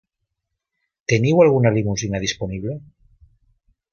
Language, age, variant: Catalan, 50-59, Valencià meridional